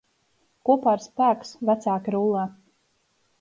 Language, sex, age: Latvian, female, 30-39